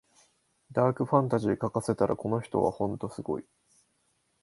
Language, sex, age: Japanese, male, 19-29